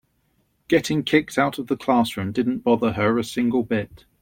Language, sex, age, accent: English, male, 30-39, England English